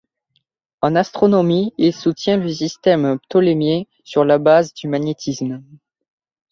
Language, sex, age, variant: French, male, under 19, Français de métropole